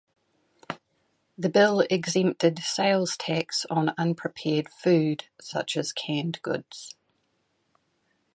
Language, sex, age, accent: English, female, 40-49, New Zealand English